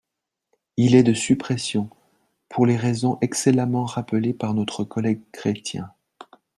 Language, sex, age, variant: French, male, 40-49, Français de métropole